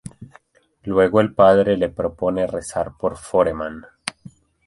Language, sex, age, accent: Spanish, male, 19-29, Andino-Pacífico: Colombia, Perú, Ecuador, oeste de Bolivia y Venezuela andina